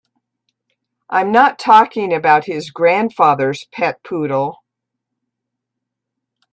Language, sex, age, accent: English, female, 60-69, United States English